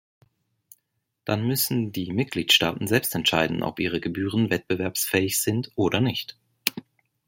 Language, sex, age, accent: German, male, 19-29, Schweizerdeutsch